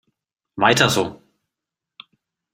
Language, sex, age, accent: German, male, 30-39, Deutschland Deutsch